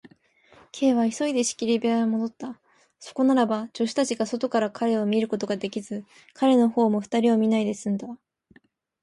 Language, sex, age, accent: Japanese, female, under 19, 標準語